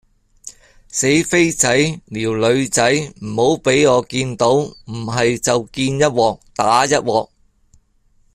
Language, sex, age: Cantonese, male, 50-59